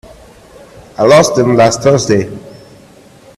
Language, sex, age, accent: English, male, 30-39, India and South Asia (India, Pakistan, Sri Lanka)